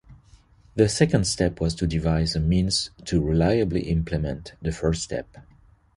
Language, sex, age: English, male, 50-59